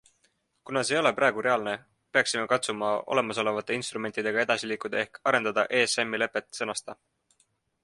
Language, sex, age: Estonian, male, 19-29